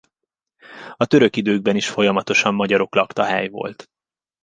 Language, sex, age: Hungarian, male, 30-39